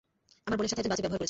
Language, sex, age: Bengali, female, 19-29